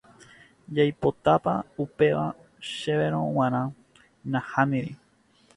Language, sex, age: Guarani, male, 19-29